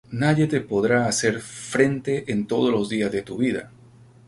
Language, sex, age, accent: Spanish, male, 30-39, Andino-Pacífico: Colombia, Perú, Ecuador, oeste de Bolivia y Venezuela andina